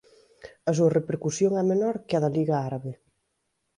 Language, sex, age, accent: Galician, female, 19-29, Central (gheada)